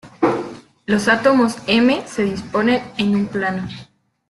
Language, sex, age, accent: Spanish, female, 19-29, México